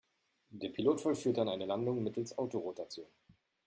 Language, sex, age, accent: German, male, 30-39, Deutschland Deutsch